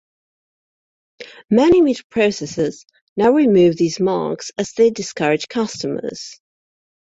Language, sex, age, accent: English, female, 40-49, England English